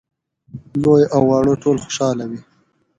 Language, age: Pashto, 19-29